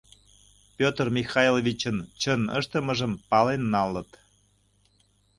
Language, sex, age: Mari, male, 60-69